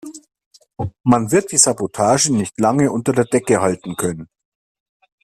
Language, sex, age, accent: German, male, 40-49, Deutschland Deutsch